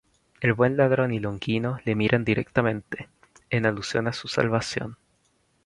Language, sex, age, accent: Spanish, female, 19-29, Chileno: Chile, Cuyo